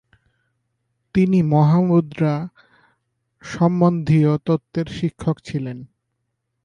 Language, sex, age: Bengali, male, 30-39